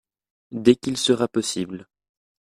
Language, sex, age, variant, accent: French, male, 19-29, Français d'Europe, Français de Suisse